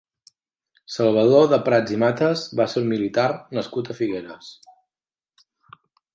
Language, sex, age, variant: Catalan, male, 40-49, Central